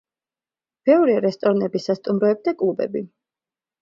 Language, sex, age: Georgian, female, 30-39